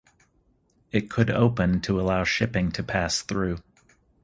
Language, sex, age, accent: English, male, 50-59, United States English